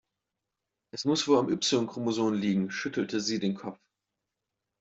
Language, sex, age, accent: German, male, 19-29, Deutschland Deutsch